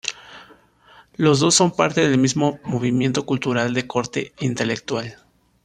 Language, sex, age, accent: Spanish, male, 19-29, México